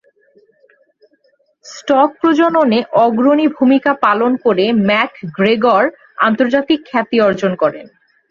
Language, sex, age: Bengali, male, 19-29